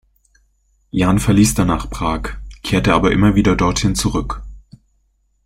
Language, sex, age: German, male, 19-29